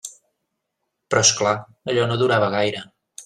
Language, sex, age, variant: Catalan, male, 40-49, Central